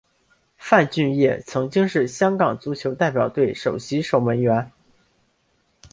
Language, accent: Chinese, 出生地：辽宁省